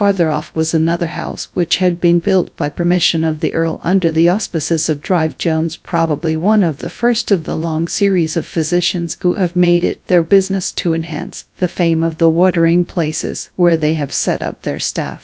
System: TTS, GradTTS